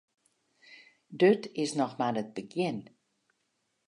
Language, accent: Western Frisian, Klaaifrysk